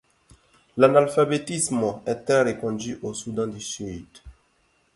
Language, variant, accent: French, Français d'Afrique subsaharienne et des îles africaines, Français de Côte d’Ivoire